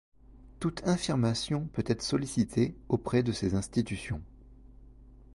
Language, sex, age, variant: French, male, 19-29, Français de métropole